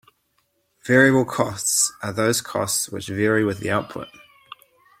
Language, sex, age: English, male, 30-39